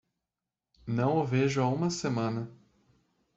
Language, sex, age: Portuguese, male, 19-29